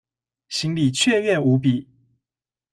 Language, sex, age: Chinese, male, 19-29